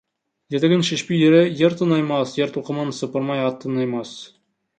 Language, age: Kazakh, 19-29